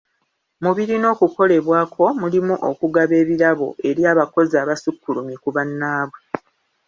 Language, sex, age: Ganda, female, 30-39